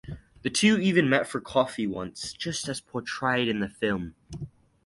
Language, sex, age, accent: English, male, under 19, United States English